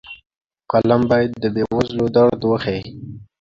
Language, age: Pashto, 19-29